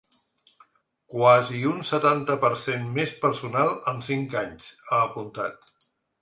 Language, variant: Catalan, Central